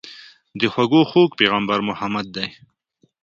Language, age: Pashto, 30-39